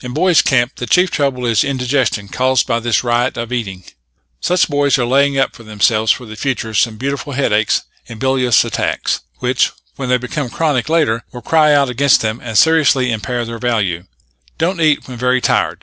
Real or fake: real